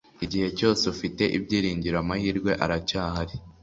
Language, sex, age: Kinyarwanda, male, under 19